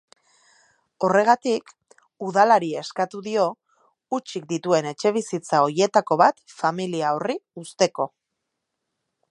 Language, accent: Basque, Erdialdekoa edo Nafarra (Gipuzkoa, Nafarroa)